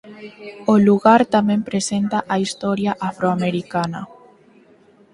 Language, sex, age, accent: Galician, female, under 19, Normativo (estándar)